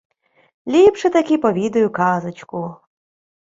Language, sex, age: Ukrainian, female, 19-29